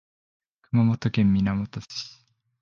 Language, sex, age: Japanese, male, 19-29